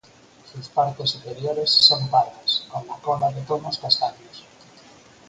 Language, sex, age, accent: Spanish, male, 50-59, España: Norte peninsular (Asturias, Castilla y León, Cantabria, País Vasco, Navarra, Aragón, La Rioja, Guadalajara, Cuenca)